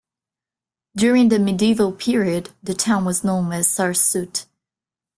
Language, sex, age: English, female, 19-29